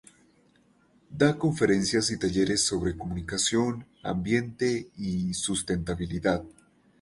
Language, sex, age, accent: Spanish, male, 19-29, Andino-Pacífico: Colombia, Perú, Ecuador, oeste de Bolivia y Venezuela andina